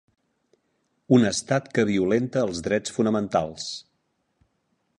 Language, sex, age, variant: Catalan, male, 60-69, Central